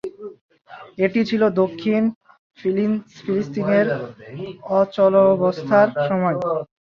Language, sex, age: Bengali, male, 40-49